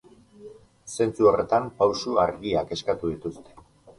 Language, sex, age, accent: Basque, male, 40-49, Erdialdekoa edo Nafarra (Gipuzkoa, Nafarroa)